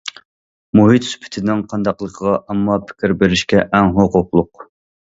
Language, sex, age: Uyghur, male, 30-39